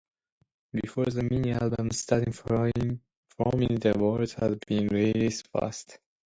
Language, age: English, 19-29